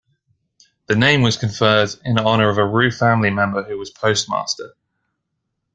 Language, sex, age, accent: English, male, 19-29, England English